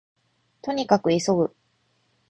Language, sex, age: Japanese, female, 30-39